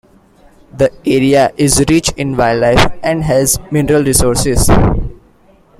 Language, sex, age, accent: English, male, 19-29, India and South Asia (India, Pakistan, Sri Lanka)